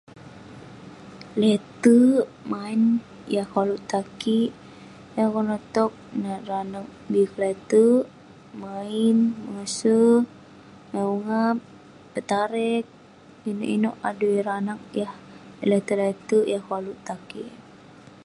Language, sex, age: Western Penan, female, under 19